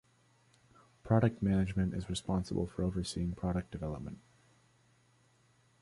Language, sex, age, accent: English, male, 19-29, United States English